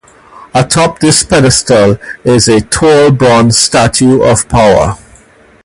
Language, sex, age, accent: English, male, 40-49, West Indies and Bermuda (Bahamas, Bermuda, Jamaica, Trinidad)